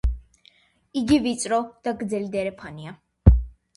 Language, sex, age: Georgian, female, 19-29